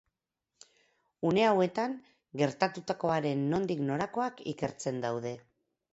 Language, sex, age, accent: Basque, female, 50-59, Mendebalekoa (Araba, Bizkaia, Gipuzkoako mendebaleko herri batzuk)